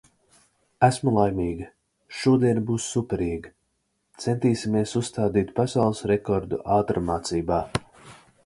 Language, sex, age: Latvian, male, 19-29